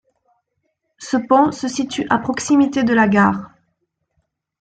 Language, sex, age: French, female, 40-49